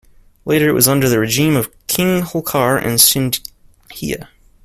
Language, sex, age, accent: English, male, 19-29, United States English